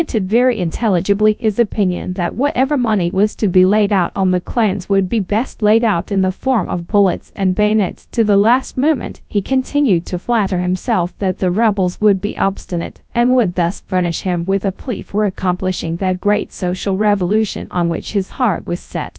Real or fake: fake